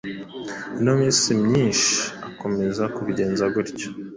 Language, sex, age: Kinyarwanda, male, 19-29